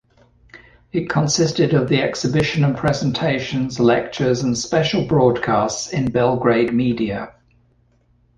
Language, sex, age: English, male, 60-69